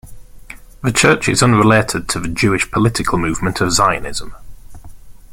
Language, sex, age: English, male, 30-39